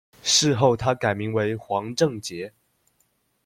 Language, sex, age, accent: Chinese, male, under 19, 出生地：江西省